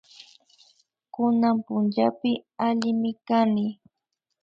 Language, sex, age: Imbabura Highland Quichua, female, 19-29